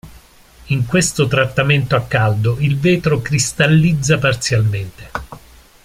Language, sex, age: Italian, male, 50-59